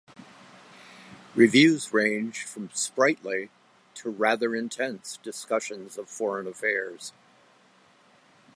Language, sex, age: English, male, 70-79